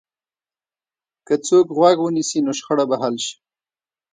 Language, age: Pashto, 30-39